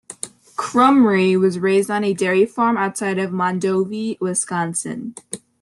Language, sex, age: English, female, under 19